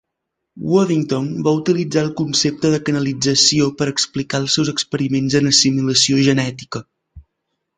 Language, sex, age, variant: Catalan, male, 19-29, Central